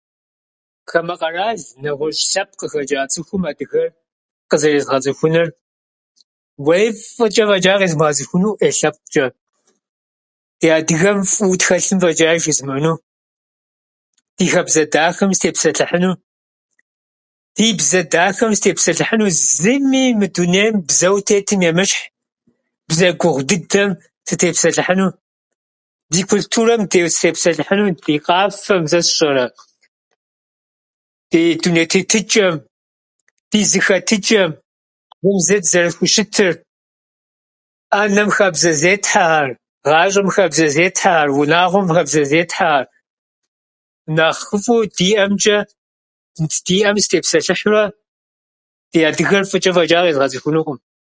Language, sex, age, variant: Kabardian, male, 50-59, Адыгэбзэ (Къэбэрдей, Кирил, псоми зэдай)